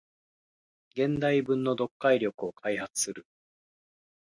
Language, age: Japanese, 30-39